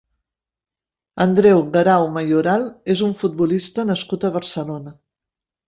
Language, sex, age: Catalan, female, 50-59